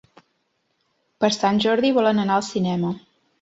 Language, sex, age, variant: Catalan, female, 19-29, Central